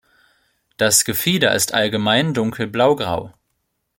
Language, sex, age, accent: German, male, 19-29, Deutschland Deutsch